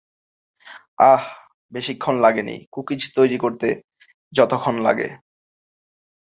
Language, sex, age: Bengali, male, 19-29